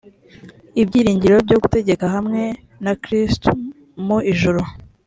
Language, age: Kinyarwanda, 19-29